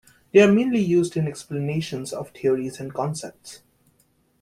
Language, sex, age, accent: English, male, 19-29, United States English